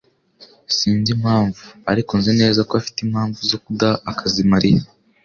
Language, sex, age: Kinyarwanda, male, under 19